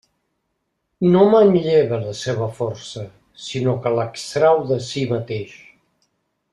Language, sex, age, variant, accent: Catalan, male, 60-69, Central, central